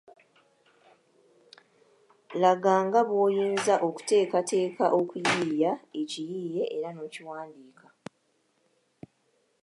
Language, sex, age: Ganda, female, 30-39